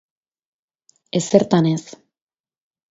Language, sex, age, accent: Basque, female, 19-29, Erdialdekoa edo Nafarra (Gipuzkoa, Nafarroa)